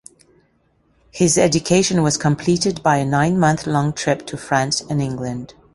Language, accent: English, Canadian English